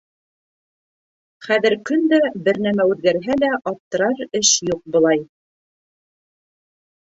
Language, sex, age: Bashkir, female, 30-39